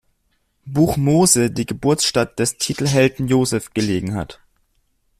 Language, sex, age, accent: German, male, 19-29, Deutschland Deutsch